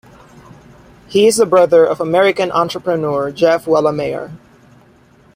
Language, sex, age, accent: English, male, 19-29, Filipino